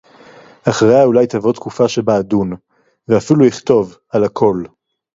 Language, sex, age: Hebrew, male, 19-29